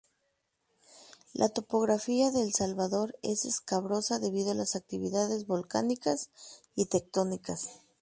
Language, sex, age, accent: Spanish, female, 30-39, México